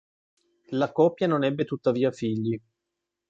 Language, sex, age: Italian, male, 50-59